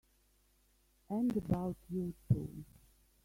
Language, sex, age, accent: English, female, 50-59, Australian English